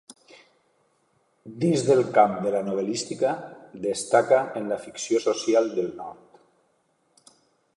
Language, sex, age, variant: Catalan, male, 50-59, Alacantí